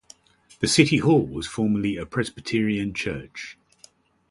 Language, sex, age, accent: English, male, 60-69, England English